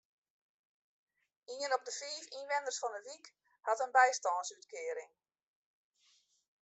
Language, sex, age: Western Frisian, female, 50-59